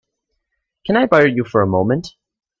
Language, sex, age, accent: English, male, under 19, United States English